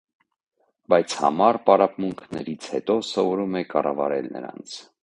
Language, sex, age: Armenian, male, 30-39